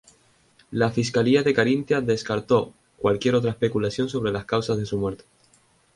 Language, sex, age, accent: Spanish, male, 19-29, España: Islas Canarias